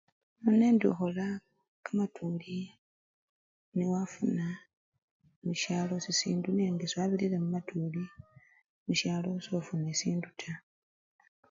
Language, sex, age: Luyia, male, 30-39